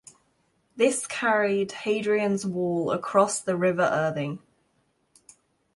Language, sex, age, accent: English, female, 19-29, England English